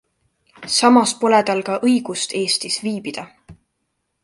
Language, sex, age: Estonian, female, 19-29